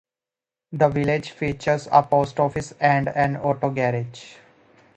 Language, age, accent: English, 19-29, England English